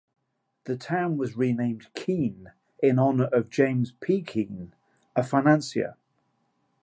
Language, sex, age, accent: English, male, 40-49, England English